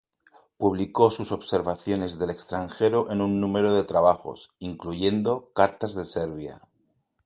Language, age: Spanish, 40-49